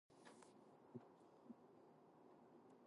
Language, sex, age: English, female, under 19